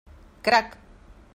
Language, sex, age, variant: Catalan, female, 60-69, Central